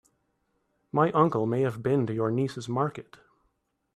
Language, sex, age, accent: English, male, 30-39, United States English